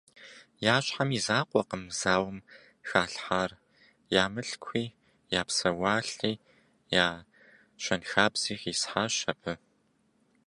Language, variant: Kabardian, Адыгэбзэ (Къэбэрдей, Кирил, псоми зэдай)